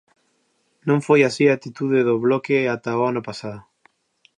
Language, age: Galician, under 19